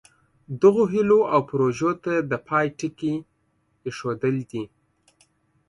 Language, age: Pashto, 30-39